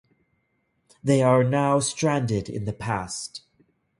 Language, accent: English, United States English